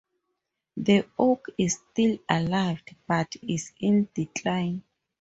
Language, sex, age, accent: English, female, 30-39, Southern African (South Africa, Zimbabwe, Namibia)